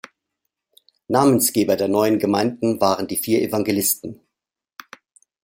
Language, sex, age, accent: German, male, 50-59, Deutschland Deutsch